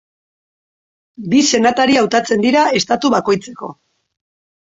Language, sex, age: Basque, female, 40-49